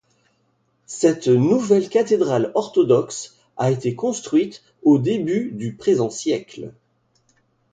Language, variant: French, Français de métropole